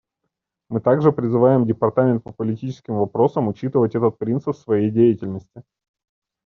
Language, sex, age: Russian, male, 30-39